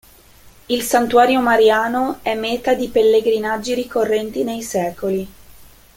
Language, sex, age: Italian, female, 19-29